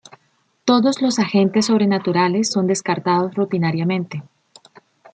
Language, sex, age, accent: Spanish, female, 30-39, Andino-Pacífico: Colombia, Perú, Ecuador, oeste de Bolivia y Venezuela andina